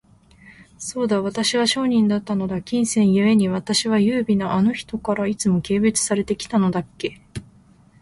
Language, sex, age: Japanese, female, 19-29